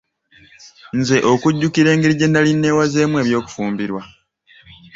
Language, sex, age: Ganda, male, 19-29